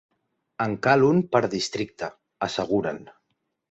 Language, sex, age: Catalan, male, 30-39